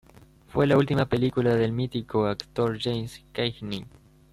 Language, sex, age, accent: Spanish, male, under 19, Rioplatense: Argentina, Uruguay, este de Bolivia, Paraguay